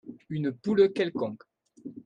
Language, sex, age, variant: French, male, 40-49, Français de métropole